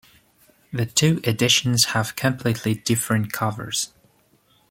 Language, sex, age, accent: English, male, 30-39, United States English